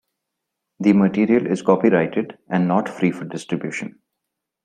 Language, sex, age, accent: English, male, 30-39, India and South Asia (India, Pakistan, Sri Lanka)